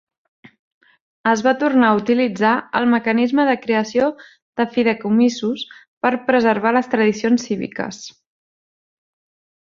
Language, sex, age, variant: Catalan, female, 30-39, Central